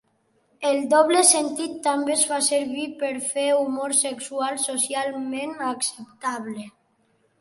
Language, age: Catalan, 19-29